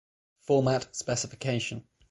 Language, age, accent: English, 19-29, England English; Northern English